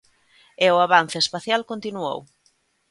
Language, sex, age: Galician, female, 30-39